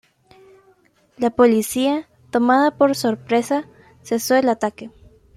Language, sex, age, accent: Spanish, female, under 19, América central